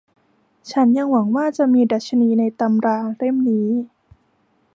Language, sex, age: Thai, female, 19-29